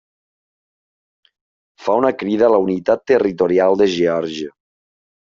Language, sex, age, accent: Catalan, male, 40-49, valencià